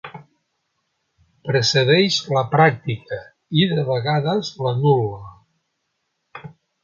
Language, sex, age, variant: Catalan, male, 60-69, Central